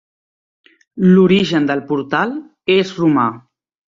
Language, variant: Catalan, Central